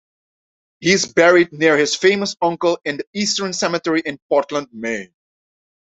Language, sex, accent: English, male, England English